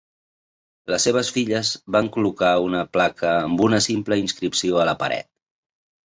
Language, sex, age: Catalan, male, 40-49